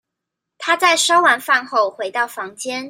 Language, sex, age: Chinese, female, 19-29